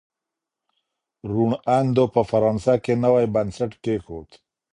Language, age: Pashto, 50-59